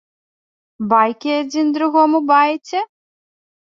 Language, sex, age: Belarusian, female, 30-39